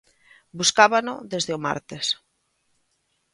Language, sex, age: Galician, female, 30-39